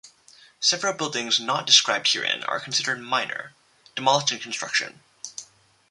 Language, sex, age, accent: English, male, under 19, United States English